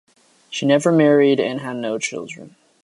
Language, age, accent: English, under 19, United States English